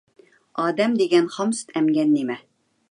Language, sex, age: Uyghur, female, 30-39